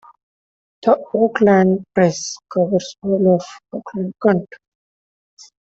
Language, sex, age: English, male, 19-29